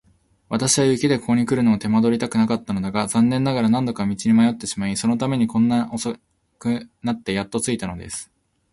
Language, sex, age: Japanese, male, 19-29